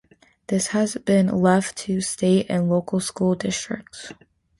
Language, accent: English, United States English